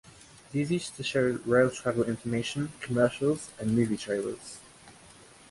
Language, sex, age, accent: English, male, under 19, Australian English